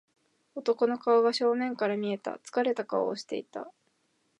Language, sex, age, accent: Japanese, female, 19-29, 標準語